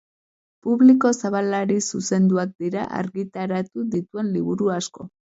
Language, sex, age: Basque, female, 30-39